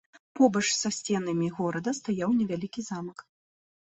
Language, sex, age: Belarusian, female, 30-39